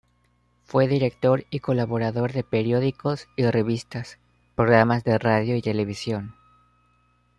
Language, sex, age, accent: Spanish, male, 19-29, México